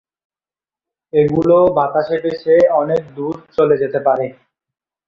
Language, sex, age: Bengali, male, 19-29